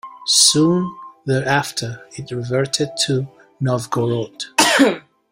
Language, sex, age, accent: English, male, 30-39, United States English